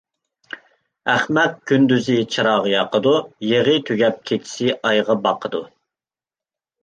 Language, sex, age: Uyghur, male, 19-29